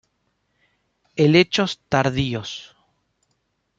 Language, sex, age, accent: Spanish, male, 40-49, Rioplatense: Argentina, Uruguay, este de Bolivia, Paraguay